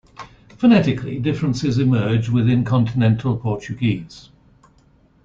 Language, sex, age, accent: English, male, 60-69, England English